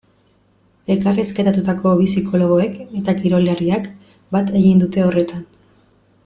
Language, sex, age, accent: Basque, female, 30-39, Mendebalekoa (Araba, Bizkaia, Gipuzkoako mendebaleko herri batzuk)